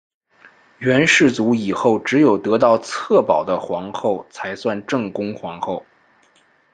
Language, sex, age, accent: Chinese, male, 19-29, 出生地：北京市